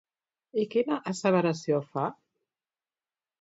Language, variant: Catalan, Central